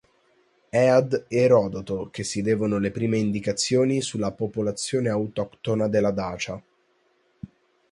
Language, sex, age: Italian, male, under 19